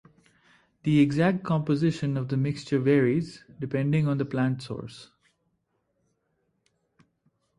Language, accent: English, India and South Asia (India, Pakistan, Sri Lanka)